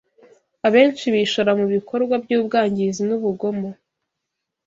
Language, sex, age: Kinyarwanda, female, 19-29